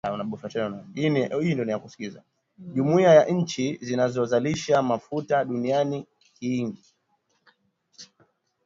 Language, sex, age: Swahili, female, 19-29